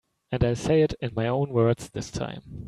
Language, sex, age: English, male, 19-29